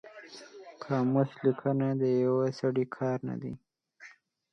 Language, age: Pashto, 19-29